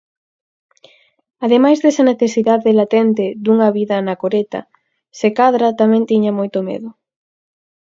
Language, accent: Galician, Atlántico (seseo e gheada)